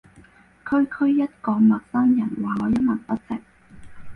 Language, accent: Cantonese, 广州音